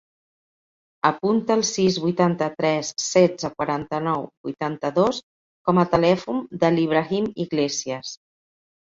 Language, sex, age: Catalan, female, 50-59